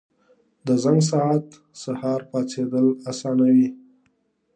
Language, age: Pashto, 30-39